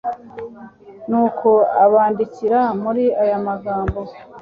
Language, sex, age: Kinyarwanda, female, 30-39